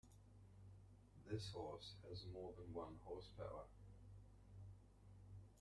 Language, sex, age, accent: English, male, 30-39, Australian English